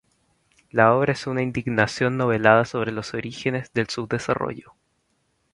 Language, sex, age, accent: Spanish, female, 19-29, Chileno: Chile, Cuyo